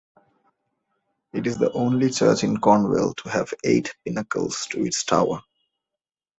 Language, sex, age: English, male, 19-29